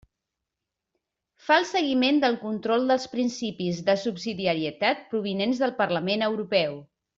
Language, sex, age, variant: Catalan, female, 50-59, Central